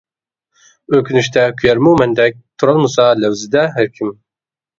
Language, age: Uyghur, 19-29